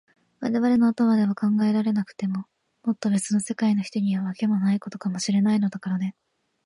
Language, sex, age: Japanese, female, 19-29